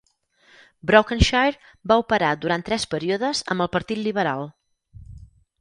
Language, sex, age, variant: Catalan, female, 50-59, Central